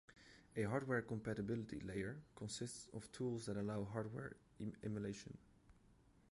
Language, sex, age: English, male, 19-29